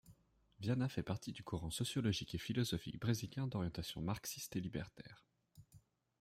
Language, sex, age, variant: French, male, 19-29, Français de métropole